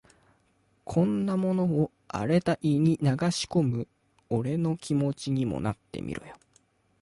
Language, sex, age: Japanese, male, 19-29